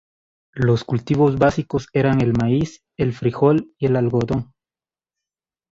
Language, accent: Spanish, América central